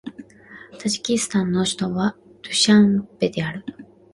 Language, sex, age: Japanese, female, 19-29